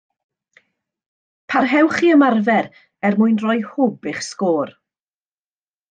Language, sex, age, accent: Welsh, female, 50-59, Y Deyrnas Unedig Cymraeg